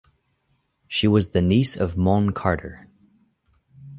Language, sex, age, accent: English, male, 30-39, United States English